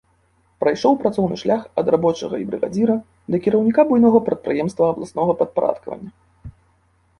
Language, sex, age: Belarusian, male, 19-29